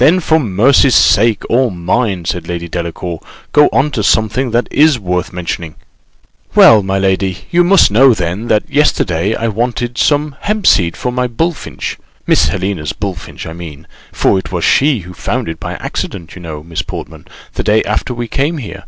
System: none